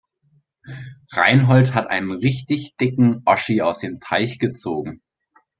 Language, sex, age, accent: German, male, 19-29, Deutschland Deutsch